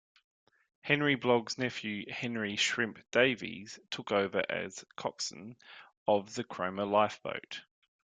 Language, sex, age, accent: English, male, 30-39, Australian English